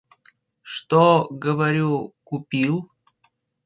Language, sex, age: Russian, male, 19-29